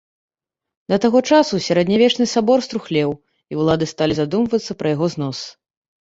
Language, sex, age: Belarusian, female, 30-39